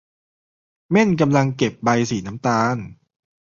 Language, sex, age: Thai, male, 30-39